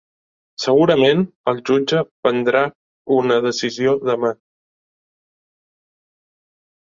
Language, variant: Catalan, Central